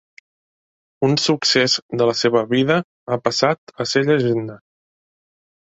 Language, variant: Catalan, Central